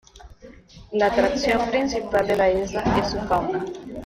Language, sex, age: Spanish, female, 19-29